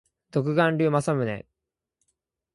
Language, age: Japanese, 19-29